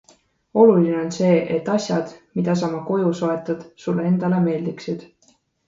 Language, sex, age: Estonian, female, 19-29